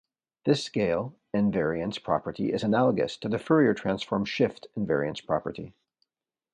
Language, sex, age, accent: English, male, 40-49, United States English